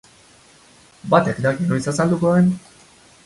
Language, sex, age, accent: Basque, male, 30-39, Mendebalekoa (Araba, Bizkaia, Gipuzkoako mendebaleko herri batzuk)